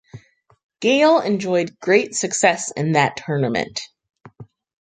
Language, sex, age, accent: English, female, 19-29, United States English